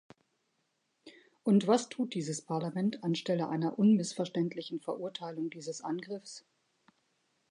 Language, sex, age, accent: German, female, 50-59, Deutschland Deutsch